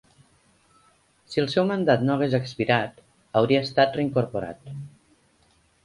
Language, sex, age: Catalan, female, 50-59